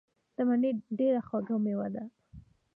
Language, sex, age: Pashto, female, under 19